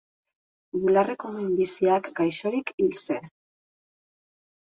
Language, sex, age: Basque, female, 50-59